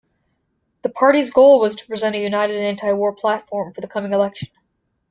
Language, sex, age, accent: English, female, under 19, United States English